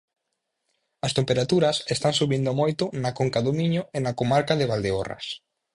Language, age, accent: Galician, 19-29, Oriental (común en zona oriental)